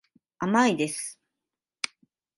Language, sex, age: Japanese, female, 40-49